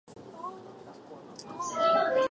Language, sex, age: Japanese, male, under 19